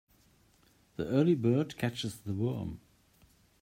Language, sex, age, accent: English, male, 60-69, Southern African (South Africa, Zimbabwe, Namibia)